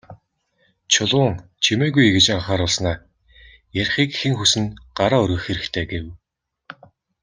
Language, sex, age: Mongolian, male, 30-39